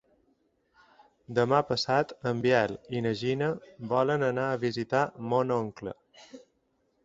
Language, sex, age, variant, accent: Catalan, male, 40-49, Balear, balear